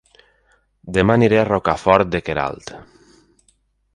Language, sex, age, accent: Catalan, male, 30-39, valencià